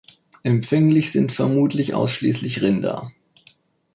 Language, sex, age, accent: German, male, 19-29, Deutschland Deutsch